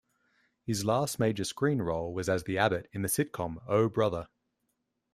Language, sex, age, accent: English, male, 30-39, Australian English